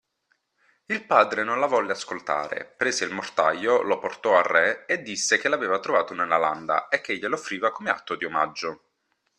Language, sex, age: Italian, male, 30-39